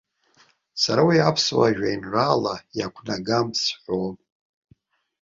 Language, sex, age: Abkhazian, male, 60-69